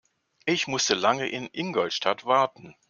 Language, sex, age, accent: German, male, 60-69, Deutschland Deutsch